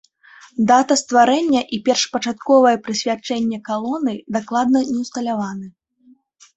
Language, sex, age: Belarusian, female, 19-29